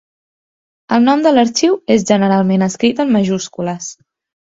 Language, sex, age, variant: Catalan, female, 19-29, Central